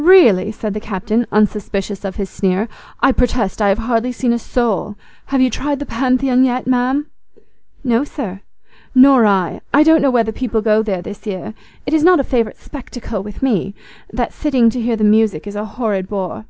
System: none